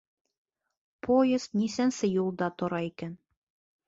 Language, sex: Bashkir, female